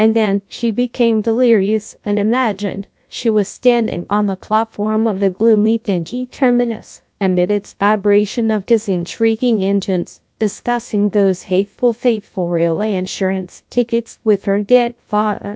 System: TTS, GlowTTS